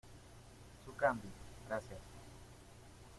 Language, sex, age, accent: Spanish, male, 30-39, Caribe: Cuba, Venezuela, Puerto Rico, República Dominicana, Panamá, Colombia caribeña, México caribeño, Costa del golfo de México